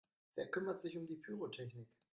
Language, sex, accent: German, male, Deutschland Deutsch